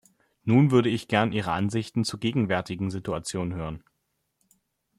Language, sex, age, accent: German, male, 19-29, Deutschland Deutsch